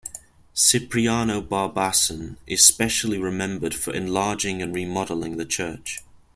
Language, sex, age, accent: English, male, under 19, England English